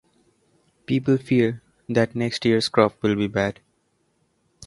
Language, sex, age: English, male, 19-29